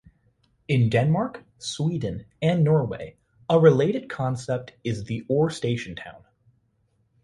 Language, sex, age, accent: English, male, 19-29, United States English